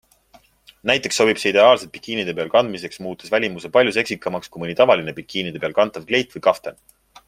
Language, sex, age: Estonian, male, 30-39